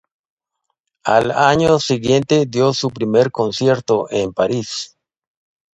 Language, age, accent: Spanish, 50-59, América central